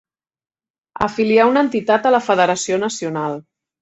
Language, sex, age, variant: Catalan, female, 40-49, Central